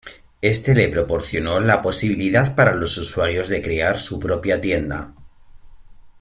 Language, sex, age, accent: Spanish, male, 30-39, España: Norte peninsular (Asturias, Castilla y León, Cantabria, País Vasco, Navarra, Aragón, La Rioja, Guadalajara, Cuenca)